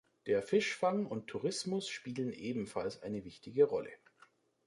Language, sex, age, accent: German, male, 30-39, Deutschland Deutsch